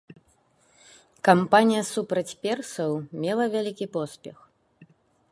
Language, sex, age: Belarusian, female, 30-39